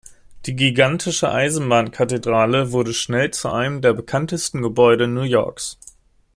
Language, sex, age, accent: German, male, 19-29, Deutschland Deutsch